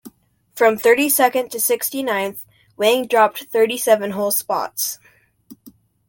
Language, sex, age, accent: English, male, under 19, United States English